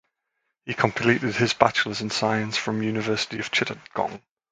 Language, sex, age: English, male, 40-49